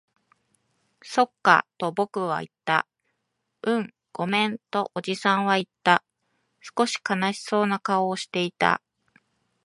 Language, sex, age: Japanese, female, 30-39